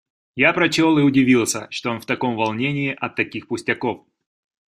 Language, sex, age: Russian, male, 30-39